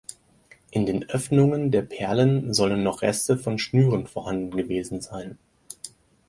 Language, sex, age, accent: German, male, 19-29, Deutschland Deutsch